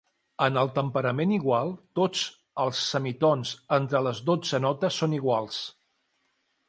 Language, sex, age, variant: Catalan, male, 40-49, Central